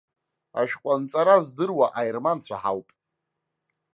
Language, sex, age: Abkhazian, male, 19-29